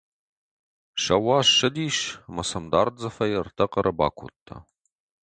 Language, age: Ossetic, 30-39